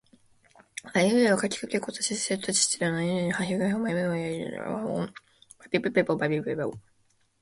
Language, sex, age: Japanese, female, 19-29